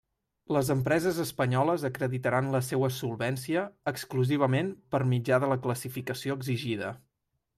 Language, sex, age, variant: Catalan, male, 19-29, Central